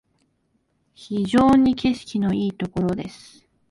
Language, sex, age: Japanese, female, 19-29